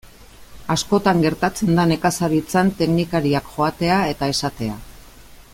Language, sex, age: Basque, female, 50-59